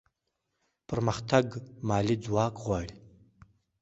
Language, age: Pashto, under 19